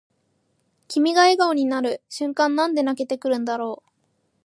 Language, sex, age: Japanese, female, 19-29